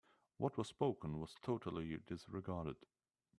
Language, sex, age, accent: English, male, 30-39, England English